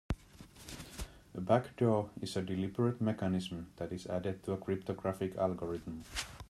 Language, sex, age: English, male, 40-49